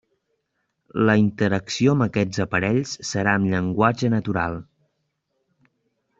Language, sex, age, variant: Catalan, male, under 19, Central